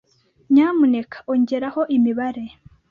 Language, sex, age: Kinyarwanda, male, 30-39